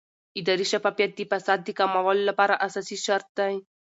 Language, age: Pashto, 19-29